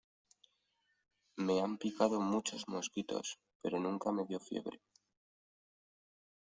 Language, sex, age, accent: Spanish, male, 19-29, España: Norte peninsular (Asturias, Castilla y León, Cantabria, País Vasco, Navarra, Aragón, La Rioja, Guadalajara, Cuenca)